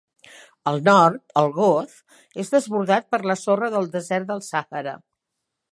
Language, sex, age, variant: Catalan, female, 60-69, Central